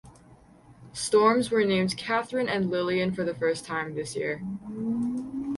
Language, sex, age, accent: English, female, 19-29, Canadian English